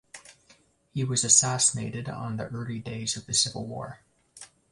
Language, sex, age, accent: English, male, 19-29, United States English